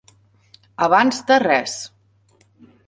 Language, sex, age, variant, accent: Catalan, female, 40-49, Central, central